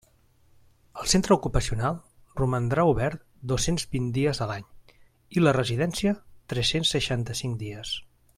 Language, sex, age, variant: Catalan, male, 40-49, Central